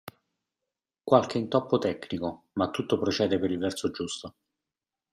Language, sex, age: Italian, male, 40-49